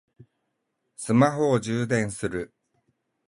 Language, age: Japanese, 40-49